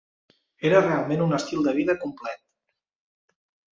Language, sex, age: Catalan, male, 40-49